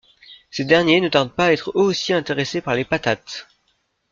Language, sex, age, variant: French, female, 19-29, Français de métropole